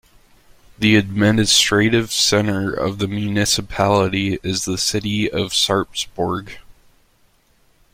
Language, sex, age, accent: English, male, 30-39, United States English